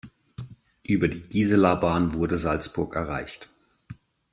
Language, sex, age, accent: German, male, 30-39, Deutschland Deutsch